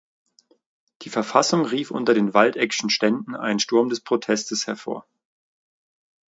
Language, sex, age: German, male, 30-39